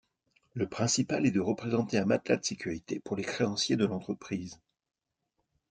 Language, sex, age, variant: French, male, 50-59, Français de métropole